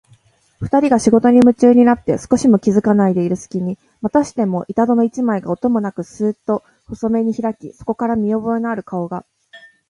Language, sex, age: Japanese, male, 19-29